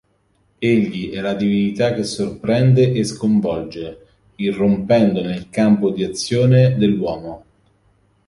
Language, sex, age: Italian, male, 30-39